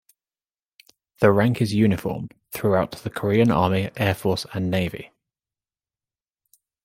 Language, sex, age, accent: English, male, 30-39, England English